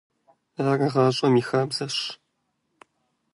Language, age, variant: Kabardian, 19-29, Адыгэбзэ (Къэбэрдей, Кирил, псоми зэдай)